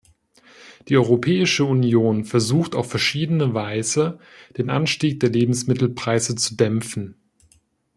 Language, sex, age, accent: German, male, 19-29, Deutschland Deutsch